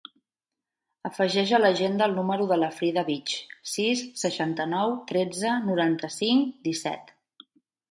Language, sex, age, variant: Catalan, female, 30-39, Central